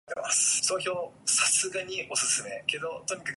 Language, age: English, 19-29